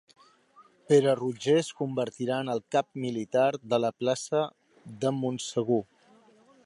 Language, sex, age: Catalan, male, 40-49